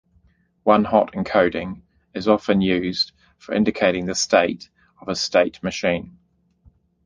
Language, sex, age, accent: English, male, 30-39, New Zealand English